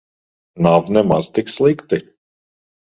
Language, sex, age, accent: Latvian, male, 40-49, Rigas